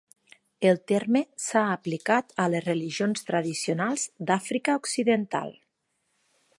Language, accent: Catalan, Lleidatà